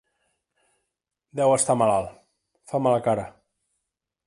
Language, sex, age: Catalan, male, 30-39